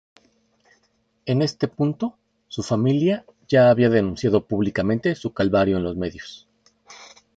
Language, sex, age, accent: Spanish, male, 50-59, México